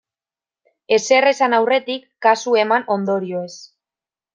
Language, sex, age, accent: Basque, female, 19-29, Mendebalekoa (Araba, Bizkaia, Gipuzkoako mendebaleko herri batzuk)